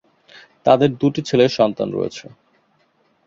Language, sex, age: Bengali, male, 19-29